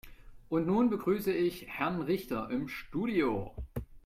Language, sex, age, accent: German, male, 30-39, Deutschland Deutsch